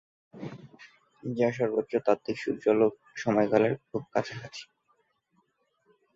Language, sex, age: Bengali, male, 19-29